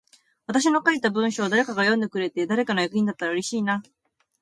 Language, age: Japanese, 19-29